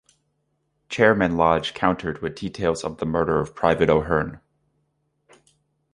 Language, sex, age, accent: English, male, 19-29, United States English